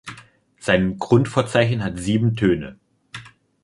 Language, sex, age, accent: German, male, 19-29, Deutschland Deutsch